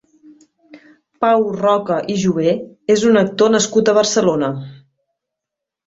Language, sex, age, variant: Catalan, female, 40-49, Central